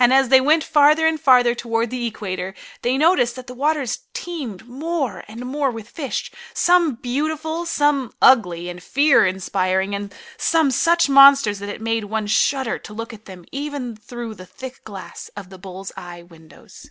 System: none